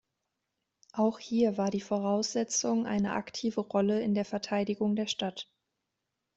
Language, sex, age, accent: German, female, 19-29, Deutschland Deutsch